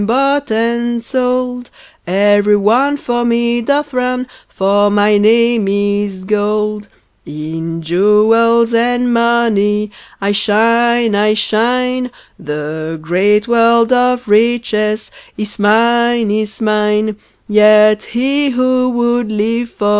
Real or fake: real